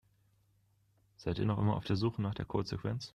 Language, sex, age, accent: German, male, 19-29, Deutschland Deutsch